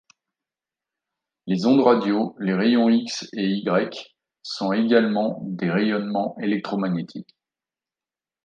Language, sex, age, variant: French, male, 40-49, Français de métropole